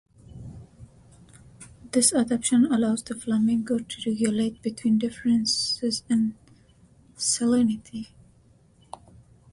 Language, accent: English, India and South Asia (India, Pakistan, Sri Lanka)